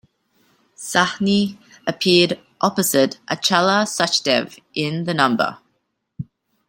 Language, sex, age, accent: English, female, 30-39, Australian English